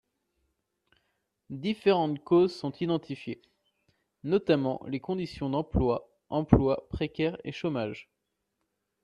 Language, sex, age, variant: French, male, 19-29, Français de métropole